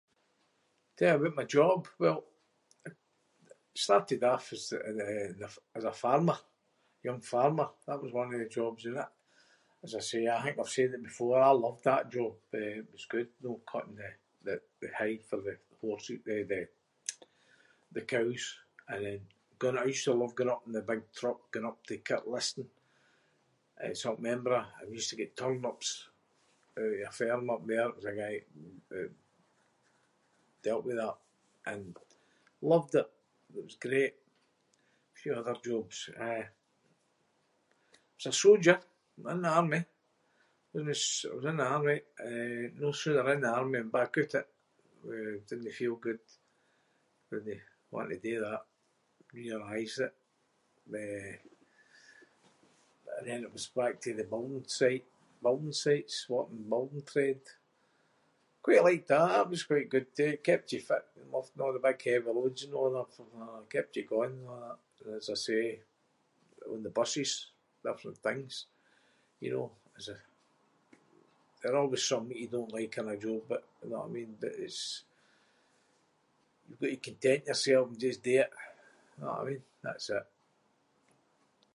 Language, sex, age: Scots, male, 60-69